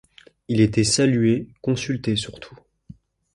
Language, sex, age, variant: French, male, 19-29, Français de métropole